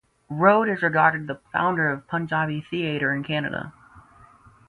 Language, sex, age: English, female, 19-29